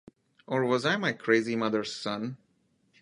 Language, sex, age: English, male, 19-29